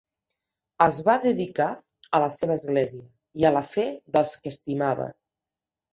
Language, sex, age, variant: Catalan, female, 50-59, Central